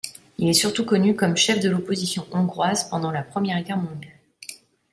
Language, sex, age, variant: French, female, 30-39, Français de métropole